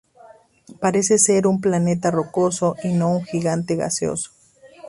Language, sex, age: Spanish, female, 30-39